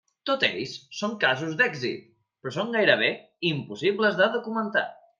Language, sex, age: Catalan, male, 30-39